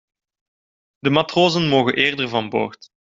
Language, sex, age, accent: Dutch, male, 19-29, Belgisch Nederlands